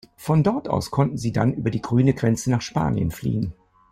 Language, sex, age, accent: German, male, 70-79, Deutschland Deutsch